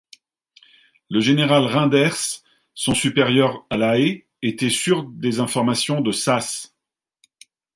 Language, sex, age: French, male, 50-59